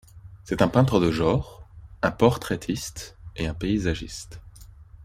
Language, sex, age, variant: French, male, 30-39, Français de métropole